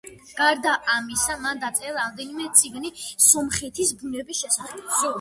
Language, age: Georgian, under 19